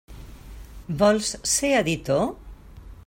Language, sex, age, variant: Catalan, female, 50-59, Central